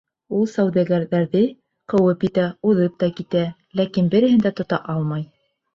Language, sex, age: Bashkir, female, 30-39